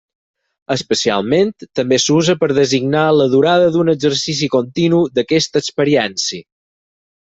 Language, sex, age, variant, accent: Catalan, male, 30-39, Balear, mallorquí